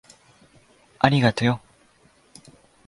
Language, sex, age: Japanese, male, 19-29